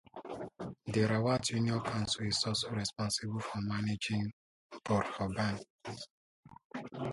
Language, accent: English, United States English